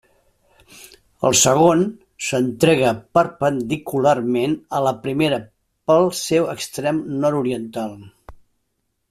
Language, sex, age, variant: Catalan, male, 60-69, Septentrional